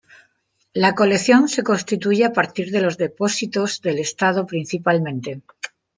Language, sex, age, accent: Spanish, female, 40-49, España: Sur peninsular (Andalucia, Extremadura, Murcia)